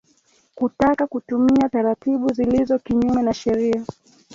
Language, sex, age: Swahili, female, 19-29